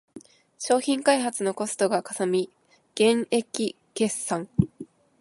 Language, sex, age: Japanese, female, 19-29